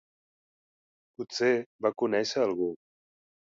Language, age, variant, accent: Catalan, 30-39, Central, central